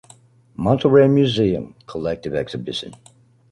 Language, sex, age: English, male, 50-59